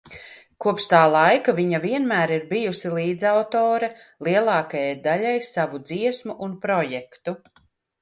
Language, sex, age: Latvian, female, 40-49